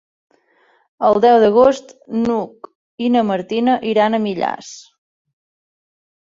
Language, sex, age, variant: Catalan, female, 30-39, Central